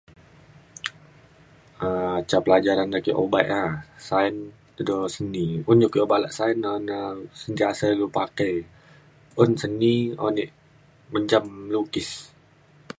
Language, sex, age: Mainstream Kenyah, female, 19-29